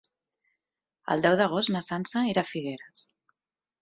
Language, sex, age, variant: Catalan, female, 40-49, Central